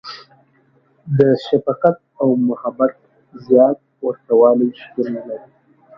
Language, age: Pashto, 19-29